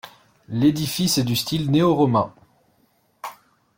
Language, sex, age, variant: French, male, 30-39, Français de métropole